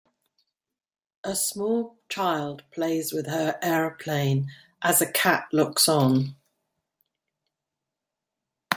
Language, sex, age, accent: English, female, 50-59, England English